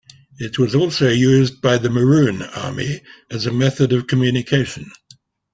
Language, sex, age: English, male, 80-89